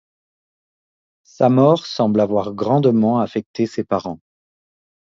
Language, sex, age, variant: French, male, 30-39, Français de métropole